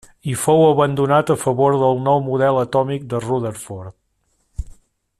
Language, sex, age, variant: Catalan, male, 50-59, Central